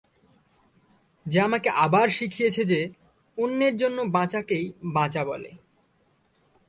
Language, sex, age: Bengali, male, under 19